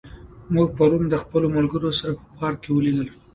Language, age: Pashto, 30-39